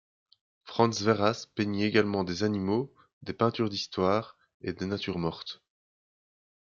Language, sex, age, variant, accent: French, male, 30-39, Français d'Europe, Français de Belgique